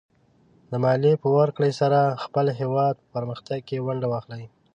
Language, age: Pashto, 30-39